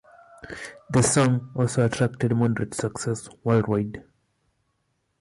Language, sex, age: English, male, 19-29